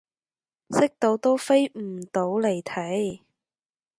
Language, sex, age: Cantonese, female, 19-29